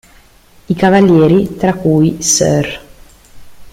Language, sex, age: Italian, female, 30-39